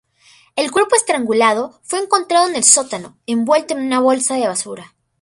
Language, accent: Spanish, Andino-Pacífico: Colombia, Perú, Ecuador, oeste de Bolivia y Venezuela andina